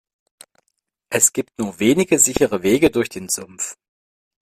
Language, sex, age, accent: German, female, 30-39, Deutschland Deutsch